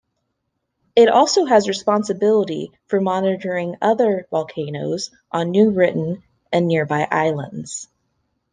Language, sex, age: English, female, 30-39